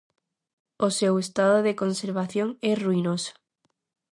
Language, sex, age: Galician, female, 19-29